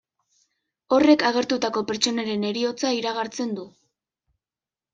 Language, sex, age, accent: Basque, female, under 19, Mendebalekoa (Araba, Bizkaia, Gipuzkoako mendebaleko herri batzuk)